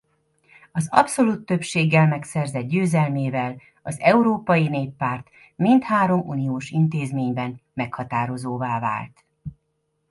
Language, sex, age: Hungarian, female, 40-49